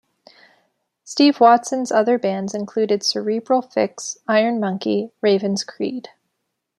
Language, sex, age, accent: English, female, 19-29, United States English